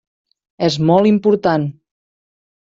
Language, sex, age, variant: Catalan, female, 30-39, Central